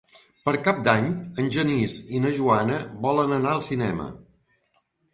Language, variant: Catalan, Central